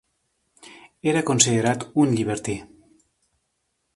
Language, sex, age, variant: Catalan, male, 40-49, Nord-Occidental